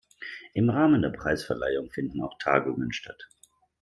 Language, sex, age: German, male, 40-49